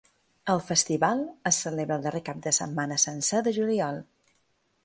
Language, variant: Catalan, Balear